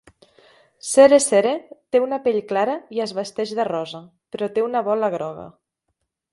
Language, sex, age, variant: Catalan, female, 19-29, Central